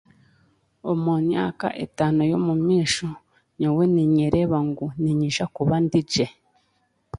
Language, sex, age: Chiga, female, 30-39